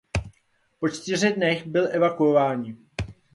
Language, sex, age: Czech, male, 40-49